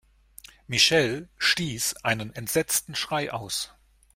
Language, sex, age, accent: German, male, 40-49, Deutschland Deutsch